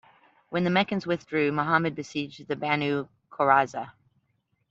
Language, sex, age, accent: English, female, 50-59, United States English